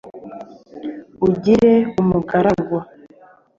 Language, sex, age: Kinyarwanda, female, 19-29